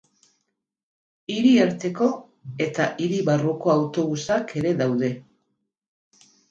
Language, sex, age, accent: Basque, female, 50-59, Mendebalekoa (Araba, Bizkaia, Gipuzkoako mendebaleko herri batzuk)